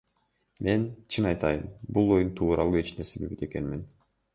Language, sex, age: Kyrgyz, male, under 19